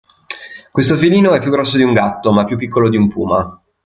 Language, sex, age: Italian, male, 19-29